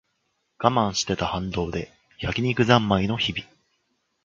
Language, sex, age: Japanese, male, under 19